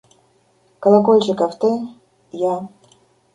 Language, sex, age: Russian, female, 30-39